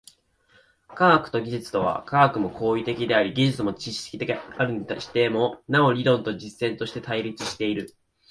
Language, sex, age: Japanese, male, 19-29